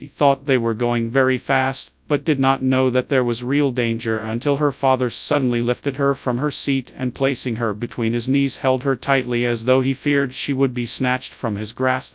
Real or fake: fake